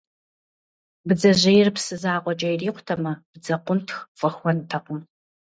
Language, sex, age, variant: Kabardian, female, 40-49, Адыгэбзэ (Къэбэрдей, Кирил, Урысей)